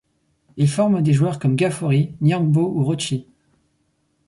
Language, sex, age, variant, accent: French, male, 19-29, Français de métropole, Français de l'est de la France